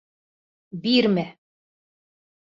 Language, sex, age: Bashkir, female, 30-39